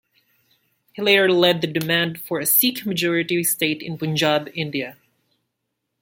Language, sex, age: English, male, 19-29